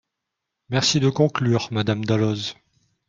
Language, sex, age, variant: French, male, 30-39, Français de métropole